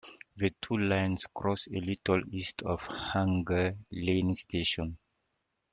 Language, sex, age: English, male, 30-39